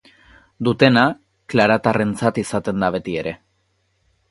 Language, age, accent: Basque, 19-29, Erdialdekoa edo Nafarra (Gipuzkoa, Nafarroa)